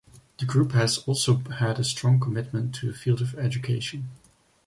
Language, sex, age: English, male, 19-29